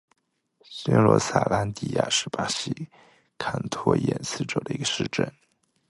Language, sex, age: Chinese, male, 19-29